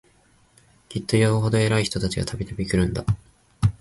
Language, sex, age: Japanese, male, 19-29